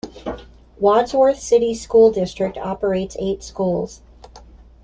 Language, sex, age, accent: English, female, 40-49, United States English